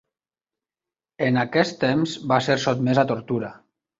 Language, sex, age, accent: Catalan, male, 30-39, valencià